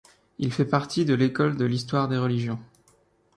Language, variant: French, Français de métropole